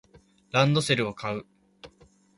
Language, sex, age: Japanese, male, 19-29